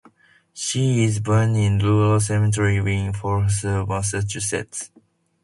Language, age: English, under 19